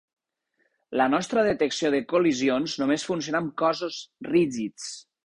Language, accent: Catalan, valencià